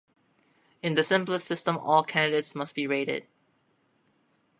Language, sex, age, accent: English, female, 30-39, United States English